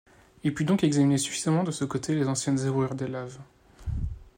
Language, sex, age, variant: French, male, 19-29, Français de métropole